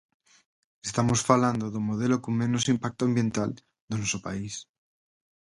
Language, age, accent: Galician, 30-39, Normativo (estándar)